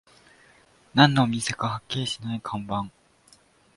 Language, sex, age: Japanese, male, 19-29